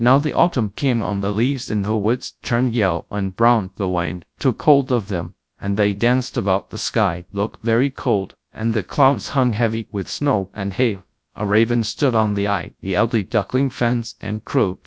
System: TTS, GradTTS